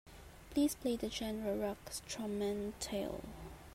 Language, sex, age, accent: English, female, 19-29, Filipino